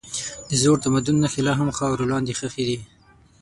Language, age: Pashto, 19-29